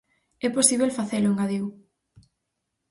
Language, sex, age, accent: Galician, female, 19-29, Normativo (estándar)